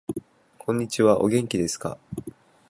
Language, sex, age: Japanese, male, 19-29